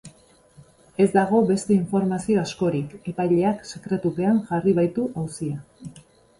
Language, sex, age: Basque, female, 40-49